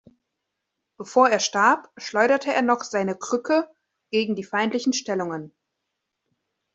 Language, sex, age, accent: German, female, 19-29, Deutschland Deutsch